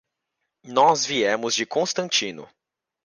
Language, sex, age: Portuguese, male, 19-29